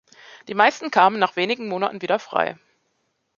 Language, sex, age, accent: German, female, 30-39, Deutschland Deutsch